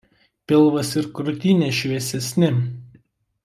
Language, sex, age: Lithuanian, male, 19-29